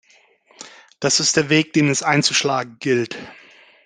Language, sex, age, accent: German, male, 50-59, Deutschland Deutsch